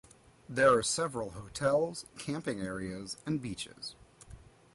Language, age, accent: English, 19-29, United States English